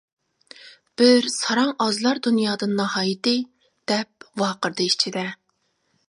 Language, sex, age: Uyghur, female, 30-39